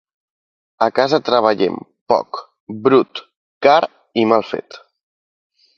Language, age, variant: Catalan, 19-29, Septentrional